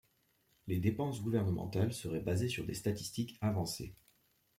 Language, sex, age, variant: French, male, 30-39, Français de métropole